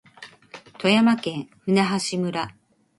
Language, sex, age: Japanese, female, 19-29